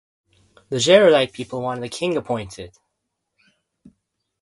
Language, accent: English, United States English